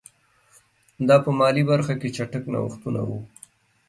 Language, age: Pashto, 19-29